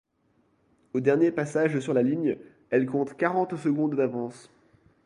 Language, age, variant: French, 19-29, Français de métropole